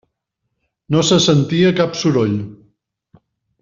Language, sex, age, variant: Catalan, male, 50-59, Central